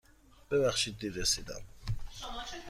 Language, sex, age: Persian, male, 30-39